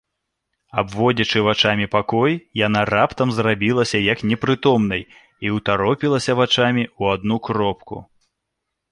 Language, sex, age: Belarusian, male, 30-39